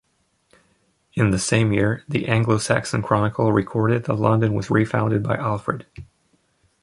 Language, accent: English, United States English